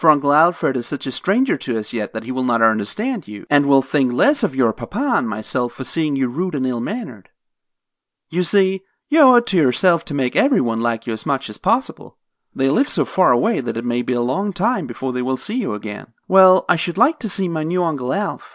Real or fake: real